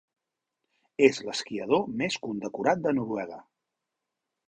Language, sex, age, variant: Catalan, male, 40-49, Central